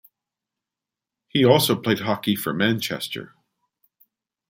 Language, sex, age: English, male, 50-59